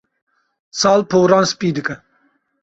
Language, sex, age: Kurdish, male, 19-29